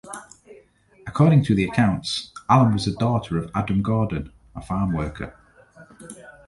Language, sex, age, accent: English, male, 40-49, England English